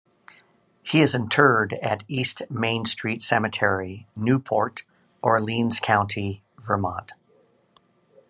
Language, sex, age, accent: English, male, 50-59, United States English